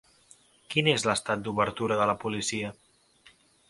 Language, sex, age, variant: Catalan, male, 19-29, Central